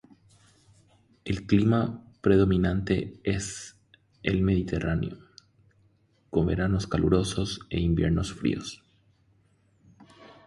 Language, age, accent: Spanish, 30-39, Rioplatense: Argentina, Uruguay, este de Bolivia, Paraguay